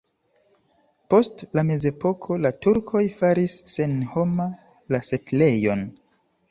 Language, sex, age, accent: Esperanto, male, 19-29, Internacia